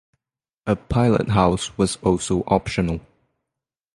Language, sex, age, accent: English, male, 19-29, England English; Singaporean English